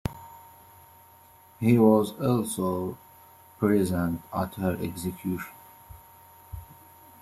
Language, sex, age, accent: English, male, 19-29, United States English